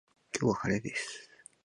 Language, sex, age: Japanese, male, under 19